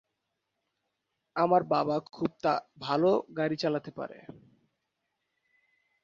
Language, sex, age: Bengali, male, 19-29